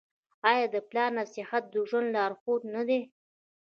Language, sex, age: Pashto, female, 19-29